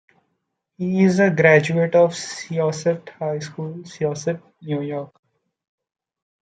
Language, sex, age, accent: English, male, 19-29, India and South Asia (India, Pakistan, Sri Lanka)